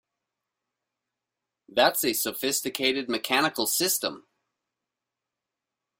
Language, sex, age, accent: English, male, 30-39, United States English